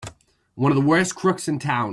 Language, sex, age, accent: English, male, 30-39, United States English